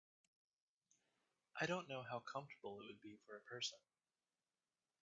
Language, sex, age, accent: English, male, 19-29, United States English